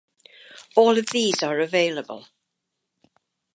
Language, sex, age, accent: English, female, 80-89, England English